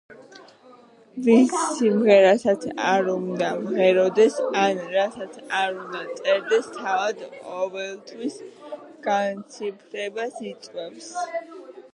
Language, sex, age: Georgian, female, under 19